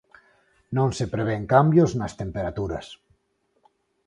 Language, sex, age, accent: Galician, male, 40-49, Normativo (estándar); Neofalante